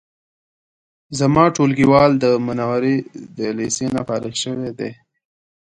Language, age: Pashto, 19-29